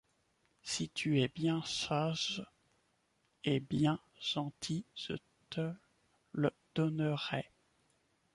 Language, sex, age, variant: French, male, 19-29, Français de métropole